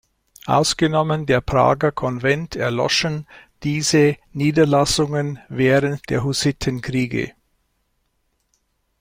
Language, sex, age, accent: German, male, 70-79, Deutschland Deutsch